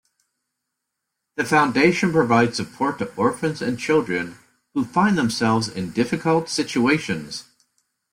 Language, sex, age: English, male, 50-59